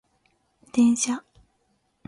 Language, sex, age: Japanese, female, 19-29